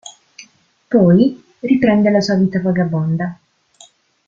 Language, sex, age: Italian, female, 19-29